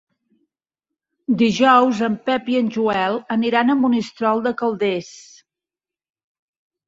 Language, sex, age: Catalan, female, 50-59